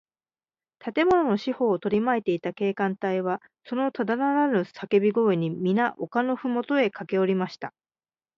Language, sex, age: Japanese, female, 40-49